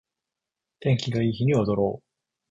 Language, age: Japanese, 19-29